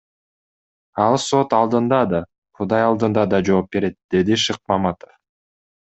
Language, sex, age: Kyrgyz, male, 19-29